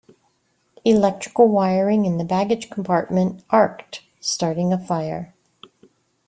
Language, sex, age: English, female, 50-59